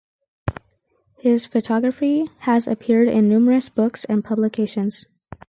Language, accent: English, United States English